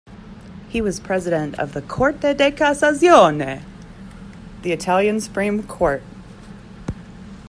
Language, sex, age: English, female, 30-39